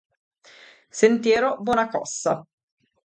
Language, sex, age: Italian, female, 30-39